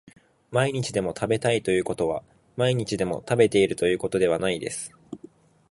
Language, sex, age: Japanese, male, 19-29